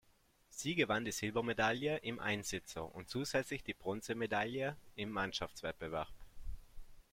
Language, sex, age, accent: German, male, 30-39, Österreichisches Deutsch